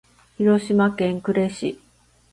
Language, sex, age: Japanese, female, 50-59